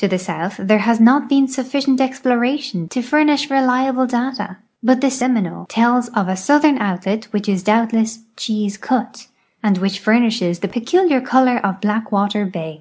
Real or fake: real